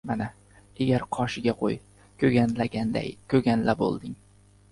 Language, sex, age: Uzbek, male, 19-29